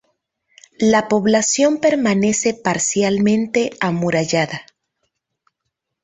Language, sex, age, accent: Spanish, female, 30-39, América central